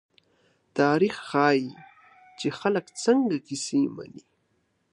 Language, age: Pashto, 19-29